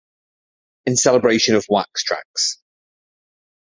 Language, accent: English, England English